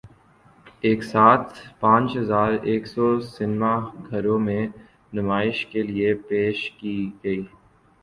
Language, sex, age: Urdu, male, 19-29